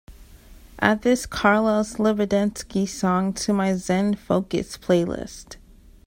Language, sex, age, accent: English, female, 19-29, United States English